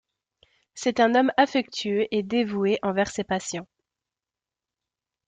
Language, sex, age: French, female, 19-29